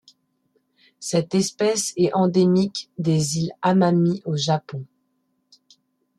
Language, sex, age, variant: French, female, 19-29, Français de métropole